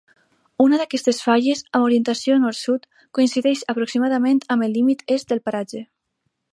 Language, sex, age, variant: Catalan, female, under 19, Alacantí